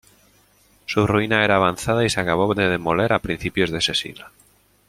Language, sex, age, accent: Spanish, male, 30-39, España: Norte peninsular (Asturias, Castilla y León, Cantabria, País Vasco, Navarra, Aragón, La Rioja, Guadalajara, Cuenca)